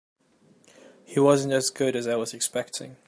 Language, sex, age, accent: English, male, 19-29, England English